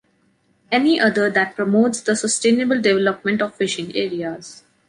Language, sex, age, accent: English, female, 19-29, India and South Asia (India, Pakistan, Sri Lanka)